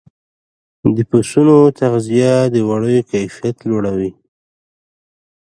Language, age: Pashto, 19-29